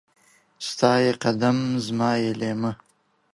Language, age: Pashto, 19-29